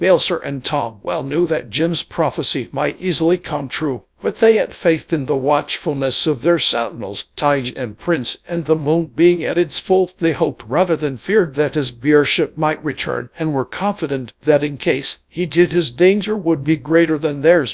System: TTS, GradTTS